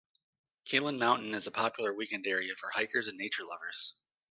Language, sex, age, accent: English, male, 30-39, United States English